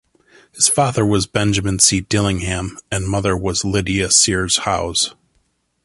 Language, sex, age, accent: English, male, 40-49, United States English